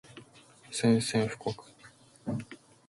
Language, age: Japanese, 19-29